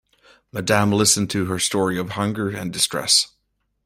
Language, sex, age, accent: English, male, 19-29, United States English